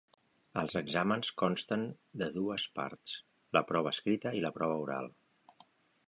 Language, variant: Catalan, Central